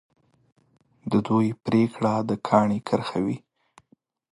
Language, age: Pashto, 19-29